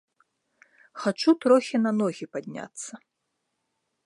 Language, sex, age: Belarusian, female, 19-29